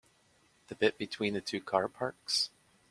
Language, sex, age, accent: English, male, 19-29, United States English